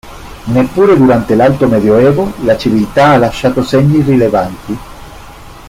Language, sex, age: Italian, male, 50-59